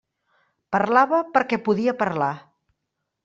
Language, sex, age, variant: Catalan, female, 50-59, Central